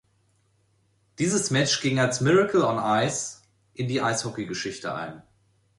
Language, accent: German, Deutschland Deutsch